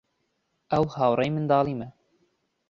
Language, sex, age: Central Kurdish, male, 19-29